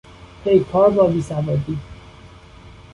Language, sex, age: Persian, male, 30-39